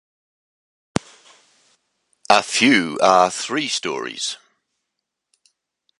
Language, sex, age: English, male, 70-79